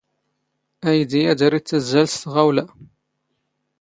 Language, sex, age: Standard Moroccan Tamazight, male, 30-39